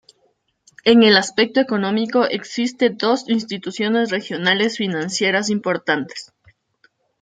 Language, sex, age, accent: Spanish, female, 30-39, América central